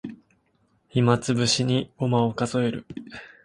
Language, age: Japanese, 19-29